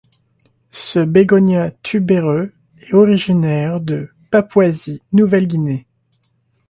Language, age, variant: French, 19-29, Français de métropole